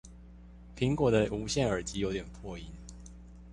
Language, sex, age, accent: Chinese, male, 19-29, 出生地：彰化縣